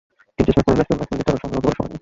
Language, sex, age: Bengali, male, 19-29